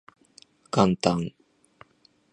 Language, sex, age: Japanese, male, 19-29